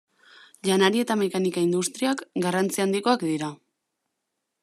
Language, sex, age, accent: Basque, female, 19-29, Mendebalekoa (Araba, Bizkaia, Gipuzkoako mendebaleko herri batzuk)